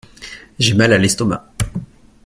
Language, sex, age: French, male, 19-29